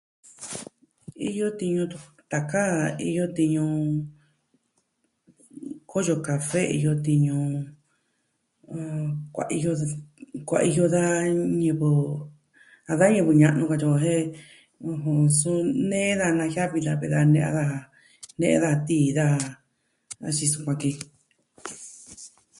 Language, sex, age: Southwestern Tlaxiaco Mixtec, female, 40-49